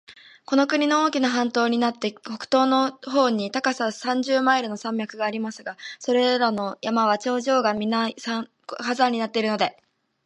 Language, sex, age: Japanese, female, under 19